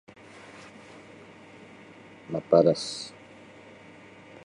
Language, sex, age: Sabah Bisaya, male, 40-49